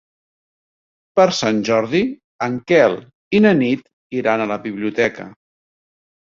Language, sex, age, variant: Catalan, male, 40-49, Central